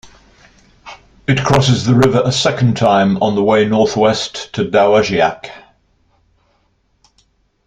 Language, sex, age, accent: English, male, 60-69, England English